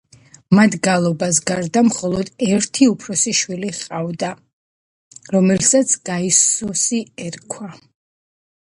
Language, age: Georgian, under 19